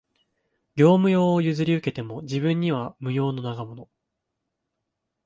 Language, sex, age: Japanese, male, 19-29